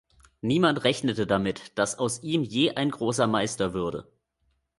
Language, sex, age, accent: German, male, 19-29, Deutschland Deutsch